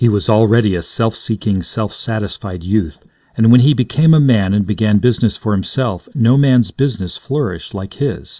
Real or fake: real